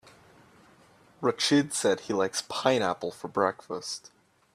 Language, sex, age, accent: English, male, 19-29, United States English